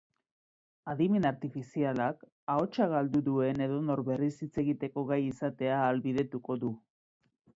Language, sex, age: Basque, female, 40-49